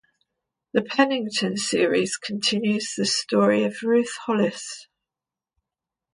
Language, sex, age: English, female, 70-79